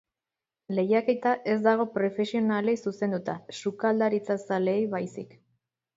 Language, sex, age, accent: Basque, female, 30-39, Erdialdekoa edo Nafarra (Gipuzkoa, Nafarroa)